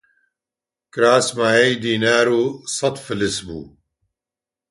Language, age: Central Kurdish, 60-69